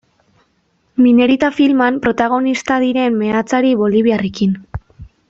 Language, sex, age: Basque, female, 19-29